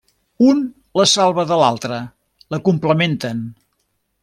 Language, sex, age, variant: Catalan, male, 70-79, Central